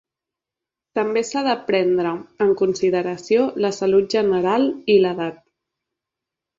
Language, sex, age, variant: Catalan, female, 30-39, Central